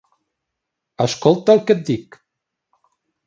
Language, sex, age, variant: Catalan, male, 50-59, Nord-Occidental